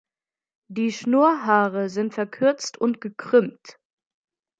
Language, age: German, 19-29